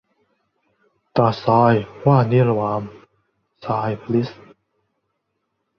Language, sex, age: Thai, male, 19-29